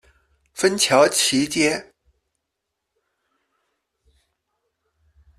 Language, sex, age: Chinese, male, 30-39